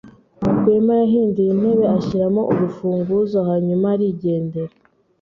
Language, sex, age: Kinyarwanda, female, 40-49